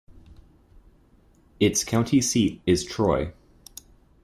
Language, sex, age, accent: English, male, 19-29, United States English